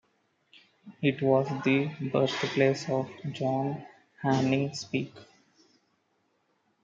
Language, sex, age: English, male, 19-29